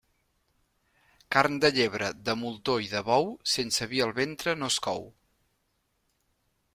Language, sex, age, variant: Catalan, male, 40-49, Central